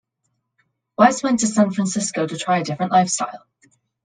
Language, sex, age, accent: English, female, 19-29, United States English